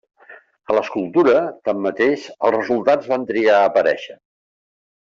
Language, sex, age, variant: Catalan, male, 70-79, Central